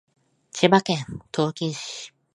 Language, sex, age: Japanese, male, 19-29